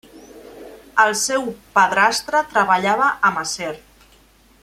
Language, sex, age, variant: Catalan, female, 40-49, Central